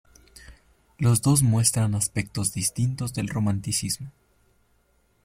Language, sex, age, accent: Spanish, male, 19-29, Andino-Pacífico: Colombia, Perú, Ecuador, oeste de Bolivia y Venezuela andina